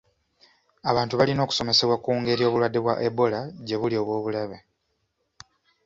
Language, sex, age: Ganda, male, 19-29